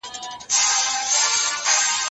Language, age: Pashto, 30-39